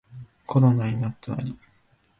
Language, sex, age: Japanese, male, 19-29